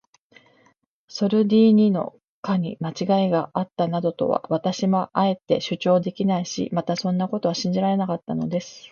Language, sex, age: Japanese, female, 50-59